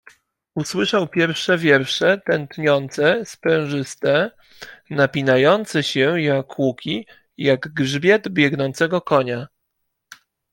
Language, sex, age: Polish, male, 30-39